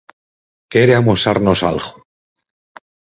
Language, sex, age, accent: Galician, male, 40-49, Central (gheada)